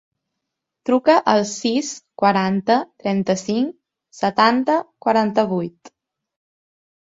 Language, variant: Catalan, Central